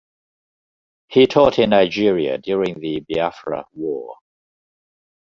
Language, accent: English, Singaporean English